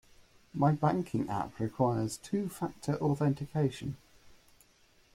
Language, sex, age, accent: English, male, 40-49, England English